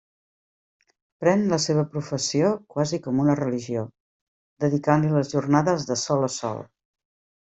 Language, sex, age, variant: Catalan, female, 50-59, Central